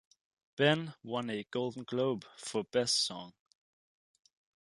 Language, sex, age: English, male, under 19